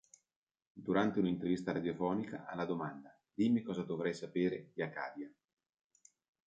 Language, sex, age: Italian, male, 40-49